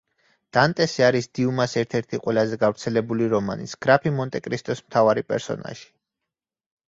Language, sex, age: Georgian, male, 30-39